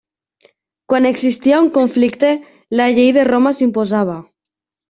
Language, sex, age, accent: Catalan, female, under 19, valencià